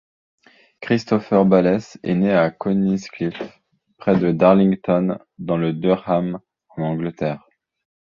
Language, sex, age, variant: French, male, 30-39, Français de métropole